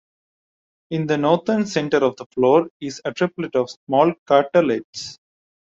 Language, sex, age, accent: English, male, 19-29, India and South Asia (India, Pakistan, Sri Lanka)